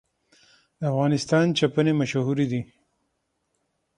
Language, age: Pashto, 40-49